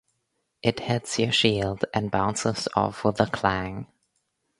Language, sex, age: English, female, under 19